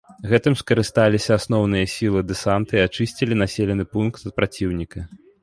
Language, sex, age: Belarusian, male, 19-29